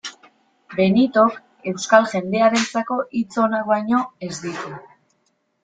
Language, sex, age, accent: Basque, female, 19-29, Mendebalekoa (Araba, Bizkaia, Gipuzkoako mendebaleko herri batzuk)